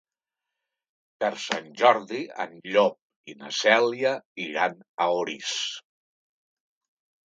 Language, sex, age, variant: Catalan, male, 60-69, Nord-Occidental